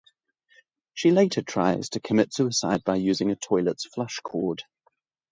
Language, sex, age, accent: English, male, 30-39, England English; New Zealand English